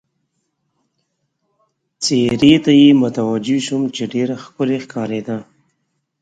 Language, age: Pashto, 30-39